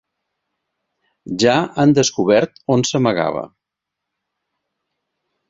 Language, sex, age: Catalan, male, 60-69